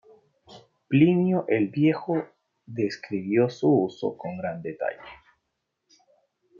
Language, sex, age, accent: Spanish, male, 40-49, Caribe: Cuba, Venezuela, Puerto Rico, República Dominicana, Panamá, Colombia caribeña, México caribeño, Costa del golfo de México